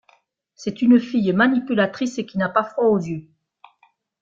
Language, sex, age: French, female, 60-69